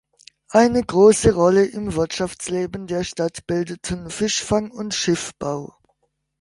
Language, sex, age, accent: German, male, under 19, Deutschland Deutsch